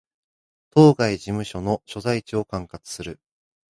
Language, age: Japanese, 19-29